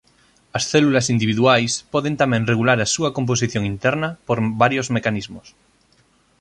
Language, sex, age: Galician, male, 30-39